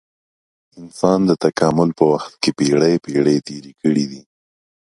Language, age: Pashto, 19-29